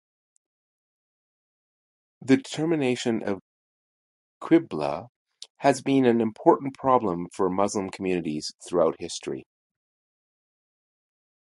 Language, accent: English, Canadian English